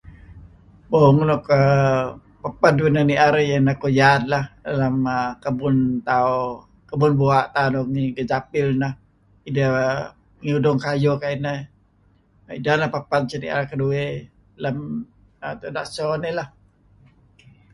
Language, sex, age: Kelabit, male, 70-79